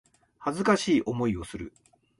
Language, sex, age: Japanese, male, 50-59